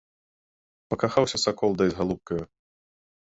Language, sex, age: Belarusian, male, 30-39